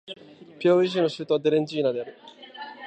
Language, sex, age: Japanese, male, 19-29